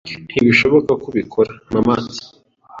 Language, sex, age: Kinyarwanda, male, 19-29